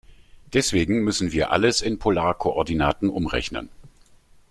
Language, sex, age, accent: German, male, 50-59, Deutschland Deutsch